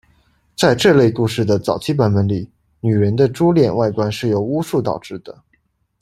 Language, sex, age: Chinese, male, 19-29